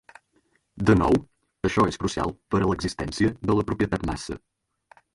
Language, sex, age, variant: Catalan, male, 19-29, Central